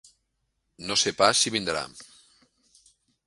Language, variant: Catalan, Central